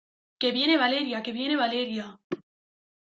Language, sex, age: Spanish, female, 19-29